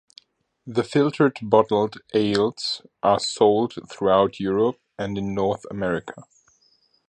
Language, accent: English, Australian English